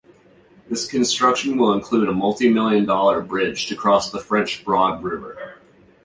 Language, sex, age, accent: English, male, 19-29, United States English